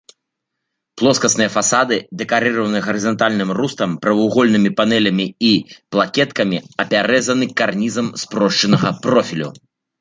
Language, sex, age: Belarusian, male, 40-49